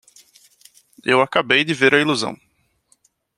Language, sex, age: Portuguese, male, 40-49